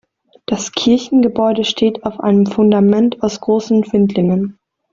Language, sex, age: German, female, under 19